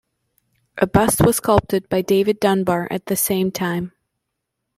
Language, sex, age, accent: English, female, 30-39, Canadian English